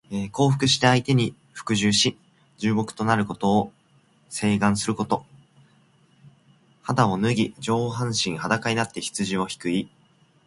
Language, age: Japanese, 19-29